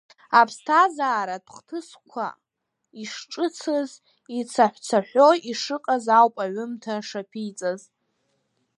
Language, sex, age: Abkhazian, female, under 19